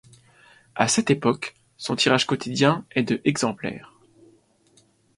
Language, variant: French, Français de métropole